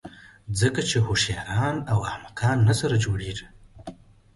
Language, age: Pashto, 30-39